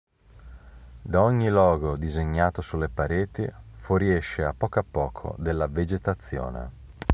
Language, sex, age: Italian, male, 30-39